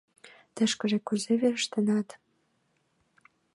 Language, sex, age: Mari, female, 19-29